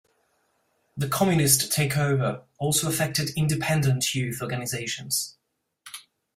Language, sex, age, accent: English, male, 30-39, England English